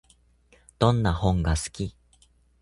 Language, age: Japanese, 19-29